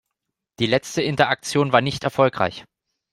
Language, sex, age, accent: German, male, 19-29, Deutschland Deutsch